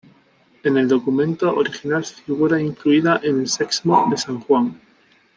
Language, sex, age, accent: Spanish, male, 30-39, España: Sur peninsular (Andalucia, Extremadura, Murcia)